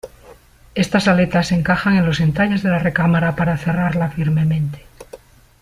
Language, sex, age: Spanish, female, 50-59